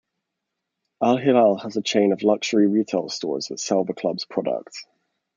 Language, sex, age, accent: English, male, 19-29, England English